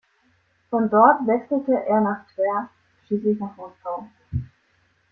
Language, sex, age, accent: German, female, under 19, Deutschland Deutsch